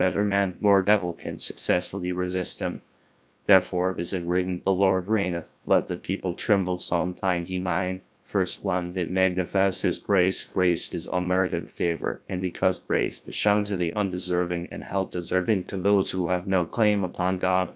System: TTS, GlowTTS